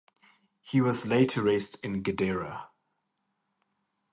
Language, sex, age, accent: English, male, 30-39, Southern African (South Africa, Zimbabwe, Namibia)